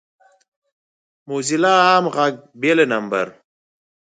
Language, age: Pashto, 30-39